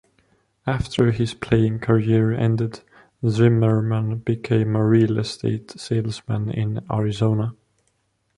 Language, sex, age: English, male, 19-29